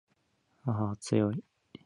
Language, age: Japanese, 19-29